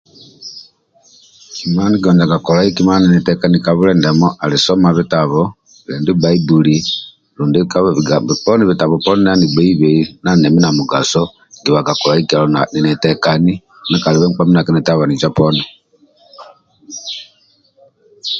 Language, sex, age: Amba (Uganda), male, 50-59